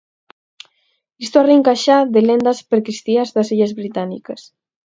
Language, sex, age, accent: Galician, female, 19-29, Atlántico (seseo e gheada)